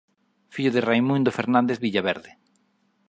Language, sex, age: Galician, male, 40-49